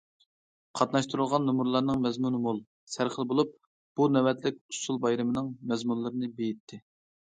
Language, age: Uyghur, 19-29